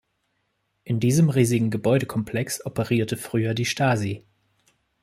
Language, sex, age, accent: German, male, 19-29, Deutschland Deutsch